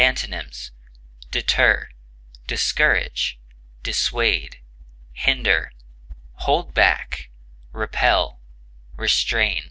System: none